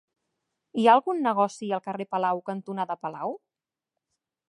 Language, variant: Catalan, Central